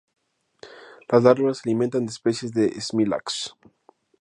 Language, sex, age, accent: Spanish, male, under 19, México